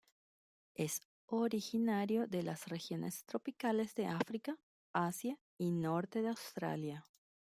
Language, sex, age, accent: Spanish, female, 30-39, Rioplatense: Argentina, Uruguay, este de Bolivia, Paraguay